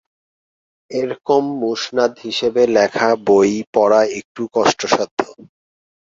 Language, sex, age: Bengali, male, 30-39